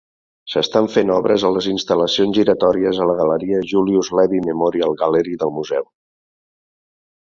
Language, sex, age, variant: Catalan, male, 50-59, Central